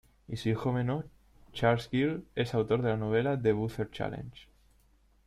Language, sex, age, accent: Spanish, male, 19-29, España: Sur peninsular (Andalucia, Extremadura, Murcia)